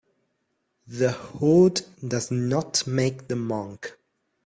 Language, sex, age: English, male, under 19